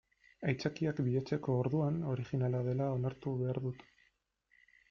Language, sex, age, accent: Basque, male, 19-29, Erdialdekoa edo Nafarra (Gipuzkoa, Nafarroa)